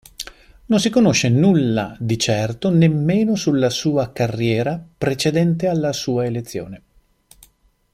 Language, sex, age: Italian, male, 50-59